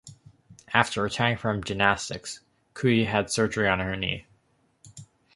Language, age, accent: English, 19-29, United States English